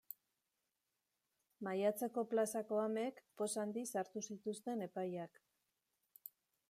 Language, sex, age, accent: Basque, female, 50-59, Mendebalekoa (Araba, Bizkaia, Gipuzkoako mendebaleko herri batzuk)